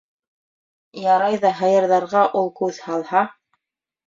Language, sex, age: Bashkir, female, 30-39